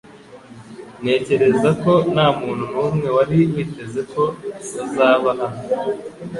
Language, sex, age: Kinyarwanda, male, 19-29